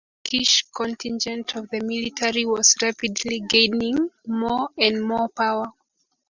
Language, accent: English, United States English